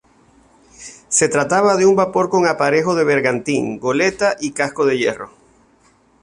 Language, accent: Spanish, Caribe: Cuba, Venezuela, Puerto Rico, República Dominicana, Panamá, Colombia caribeña, México caribeño, Costa del golfo de México